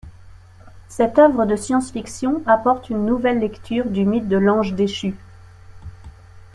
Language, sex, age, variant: French, female, 40-49, Français de métropole